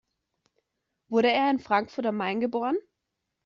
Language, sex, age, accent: German, female, under 19, Österreichisches Deutsch